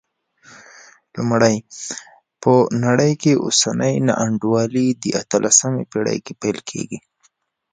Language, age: Pashto, 19-29